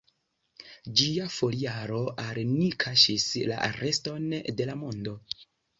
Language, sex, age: Esperanto, male, 19-29